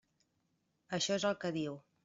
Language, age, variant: Catalan, 50-59, Central